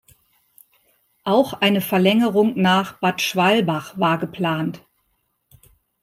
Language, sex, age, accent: German, female, 50-59, Deutschland Deutsch